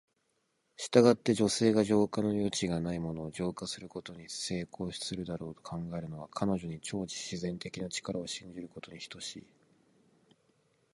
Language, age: Japanese, 19-29